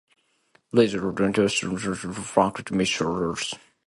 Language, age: English, 19-29